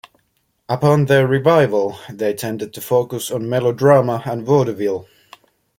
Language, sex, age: English, male, 19-29